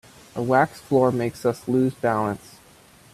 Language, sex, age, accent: English, male, 19-29, United States English